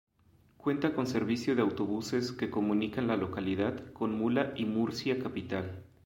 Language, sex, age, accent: Spanish, male, 30-39, México